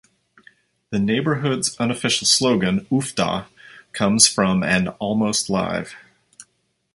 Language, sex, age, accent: English, male, 40-49, United States English